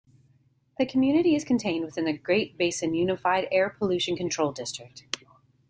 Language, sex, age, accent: English, female, 40-49, United States English